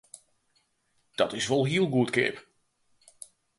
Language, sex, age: Western Frisian, male, 50-59